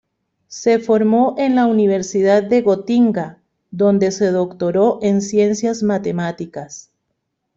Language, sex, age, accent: Spanish, female, 40-49, América central